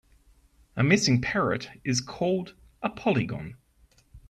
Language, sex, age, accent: English, male, 30-39, Australian English